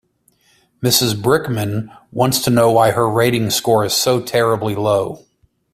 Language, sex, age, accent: English, male, 30-39, United States English